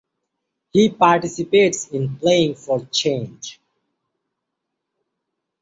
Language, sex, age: English, male, 19-29